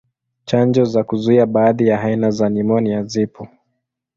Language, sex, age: Swahili, male, 19-29